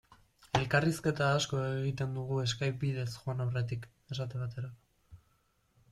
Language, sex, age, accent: Basque, male, 19-29, Mendebalekoa (Araba, Bizkaia, Gipuzkoako mendebaleko herri batzuk)